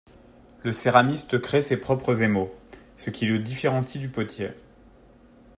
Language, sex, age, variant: French, male, 30-39, Français de métropole